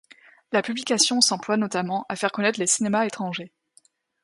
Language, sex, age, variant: French, female, 19-29, Français d'Europe